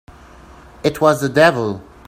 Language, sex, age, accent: English, male, 19-29, Canadian English